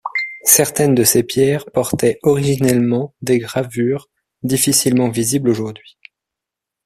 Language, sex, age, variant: French, male, 30-39, Français de métropole